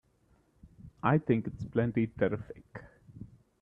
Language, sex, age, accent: English, male, 19-29, India and South Asia (India, Pakistan, Sri Lanka)